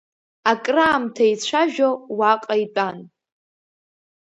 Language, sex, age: Abkhazian, female, under 19